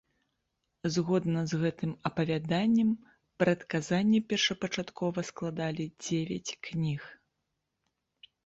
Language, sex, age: Belarusian, female, 30-39